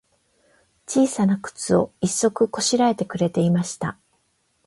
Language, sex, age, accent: Japanese, female, 50-59, 関西; 関東